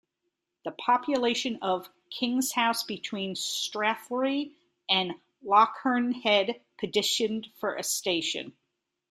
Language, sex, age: English, female, 50-59